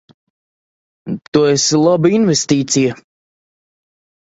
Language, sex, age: Latvian, male, 19-29